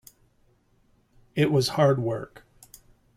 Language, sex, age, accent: English, male, 50-59, United States English